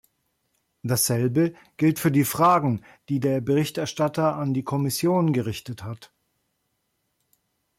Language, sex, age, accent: German, male, 50-59, Deutschland Deutsch